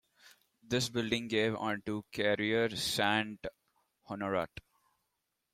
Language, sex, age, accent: English, male, 19-29, India and South Asia (India, Pakistan, Sri Lanka)